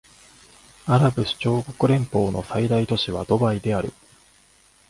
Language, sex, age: Japanese, male, 30-39